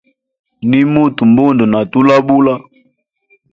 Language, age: Hemba, 30-39